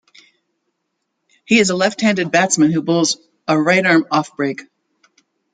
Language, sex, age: English, female, 70-79